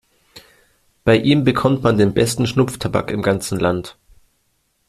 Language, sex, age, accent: German, male, 40-49, Deutschland Deutsch